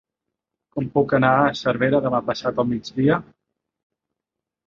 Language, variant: Catalan, Central